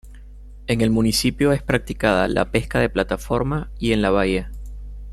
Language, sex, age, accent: Spanish, male, 30-39, Caribe: Cuba, Venezuela, Puerto Rico, República Dominicana, Panamá, Colombia caribeña, México caribeño, Costa del golfo de México